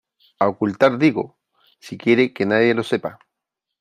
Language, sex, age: Spanish, male, 50-59